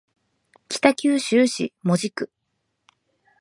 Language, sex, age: Japanese, female, 19-29